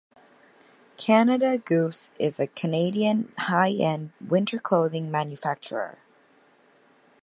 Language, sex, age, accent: English, female, 30-39, United States English